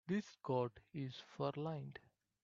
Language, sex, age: English, male, 19-29